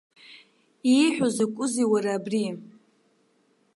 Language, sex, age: Abkhazian, female, 19-29